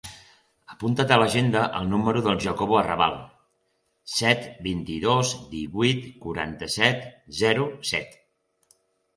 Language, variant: Catalan, Central